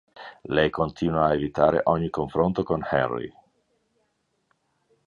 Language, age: Italian, 50-59